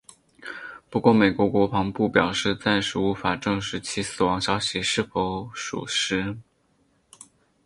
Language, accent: Chinese, 出生地：江西省